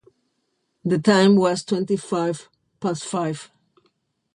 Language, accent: English, United States English